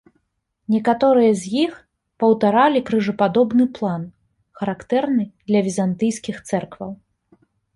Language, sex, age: Belarusian, female, 30-39